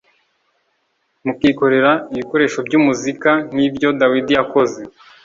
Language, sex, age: Kinyarwanda, male, 19-29